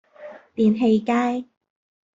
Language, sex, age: Cantonese, female, 30-39